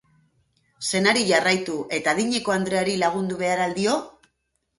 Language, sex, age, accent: Basque, female, 40-49, Mendebalekoa (Araba, Bizkaia, Gipuzkoako mendebaleko herri batzuk)